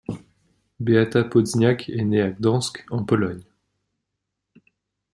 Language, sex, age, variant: French, female, 19-29, Français de métropole